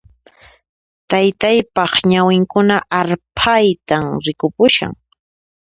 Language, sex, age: Puno Quechua, female, 30-39